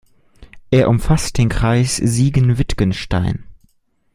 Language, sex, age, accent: German, male, 19-29, Deutschland Deutsch